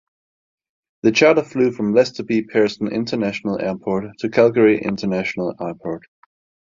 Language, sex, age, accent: English, male, 19-29, United States English